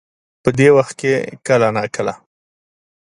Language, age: Pashto, 30-39